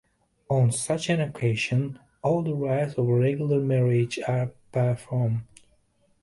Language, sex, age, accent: English, male, 30-39, England English